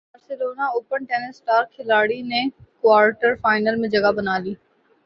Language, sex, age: Urdu, female, 19-29